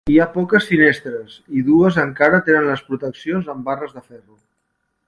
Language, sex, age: Catalan, female, 50-59